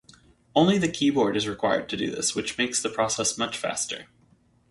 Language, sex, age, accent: English, male, 30-39, United States English